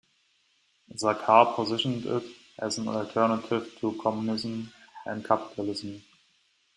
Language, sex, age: English, male, 19-29